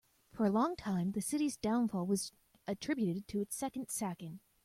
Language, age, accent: English, 30-39, United States English